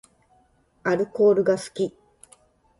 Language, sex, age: Japanese, female, 50-59